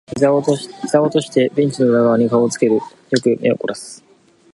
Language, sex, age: Japanese, male, 19-29